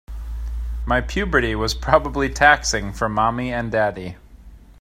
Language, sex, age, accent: English, male, 30-39, United States English